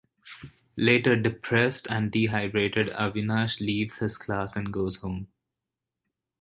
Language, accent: English, India and South Asia (India, Pakistan, Sri Lanka)